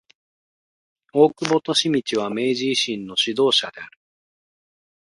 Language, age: Japanese, 30-39